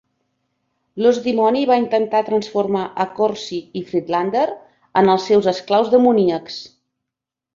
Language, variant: Catalan, Central